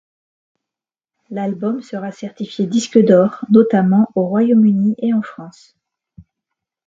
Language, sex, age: French, female, 50-59